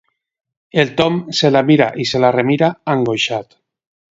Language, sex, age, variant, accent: Catalan, male, 40-49, Alacantí, valencià